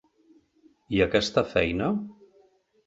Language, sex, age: Catalan, male, 60-69